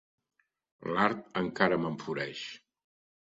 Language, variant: Catalan, Central